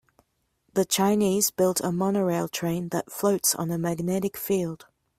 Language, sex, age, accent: English, female, 30-39, Australian English